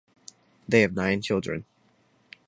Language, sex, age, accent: English, male, under 19, United States English